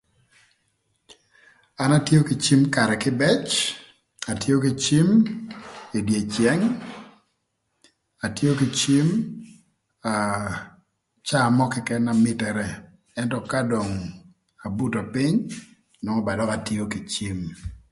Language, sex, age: Thur, male, 30-39